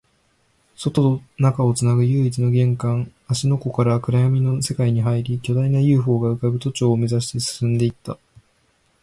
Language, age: Japanese, 19-29